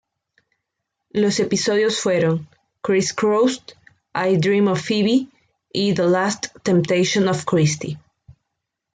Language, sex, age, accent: Spanish, female, 19-29, Andino-Pacífico: Colombia, Perú, Ecuador, oeste de Bolivia y Venezuela andina